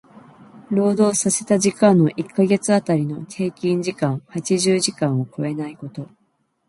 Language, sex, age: Japanese, female, 50-59